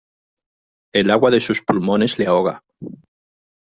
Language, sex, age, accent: Spanish, male, 40-49, España: Norte peninsular (Asturias, Castilla y León, Cantabria, País Vasco, Navarra, Aragón, La Rioja, Guadalajara, Cuenca)